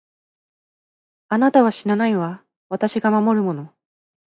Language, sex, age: Japanese, female, 30-39